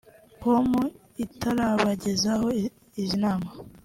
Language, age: Kinyarwanda, 19-29